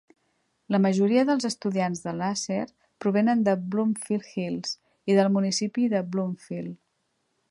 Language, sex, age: Catalan, female, 40-49